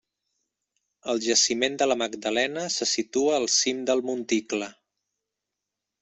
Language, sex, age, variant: Catalan, male, 30-39, Central